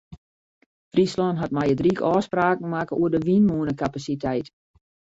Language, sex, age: Western Frisian, female, 50-59